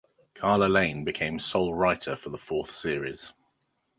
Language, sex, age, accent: English, male, 40-49, England English